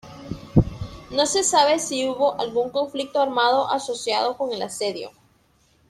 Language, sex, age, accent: Spanish, female, 19-29, América central